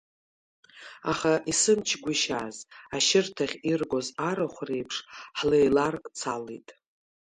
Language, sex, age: Abkhazian, female, 50-59